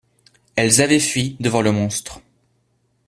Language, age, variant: French, 19-29, Français de métropole